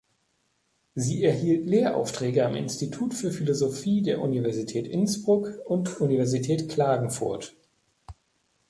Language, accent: German, Deutschland Deutsch